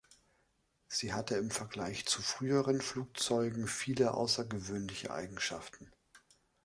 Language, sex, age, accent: German, male, 40-49, Deutschland Deutsch